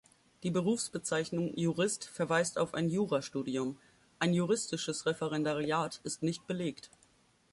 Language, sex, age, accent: German, female, 19-29, Deutschland Deutsch